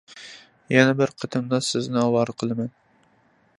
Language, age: Uyghur, 19-29